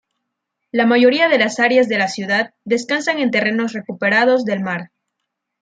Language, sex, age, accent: Spanish, female, 19-29, México